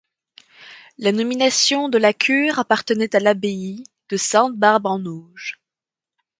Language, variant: French, Français de métropole